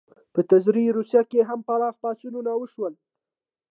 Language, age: Pashto, 19-29